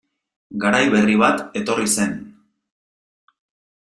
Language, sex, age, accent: Basque, male, 30-39, Mendebalekoa (Araba, Bizkaia, Gipuzkoako mendebaleko herri batzuk)